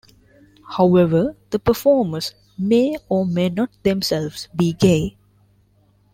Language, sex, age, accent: English, female, 19-29, India and South Asia (India, Pakistan, Sri Lanka)